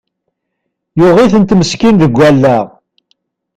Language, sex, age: Kabyle, male, 50-59